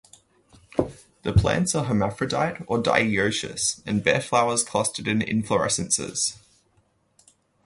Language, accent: English, Australian English